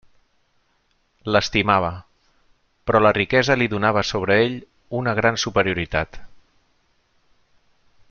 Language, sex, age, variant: Catalan, male, 40-49, Central